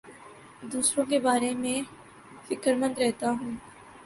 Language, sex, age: Urdu, female, 19-29